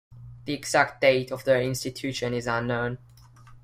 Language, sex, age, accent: English, male, under 19, England English